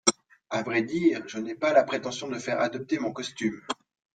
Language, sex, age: French, male, 40-49